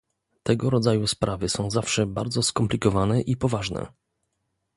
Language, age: Polish, 30-39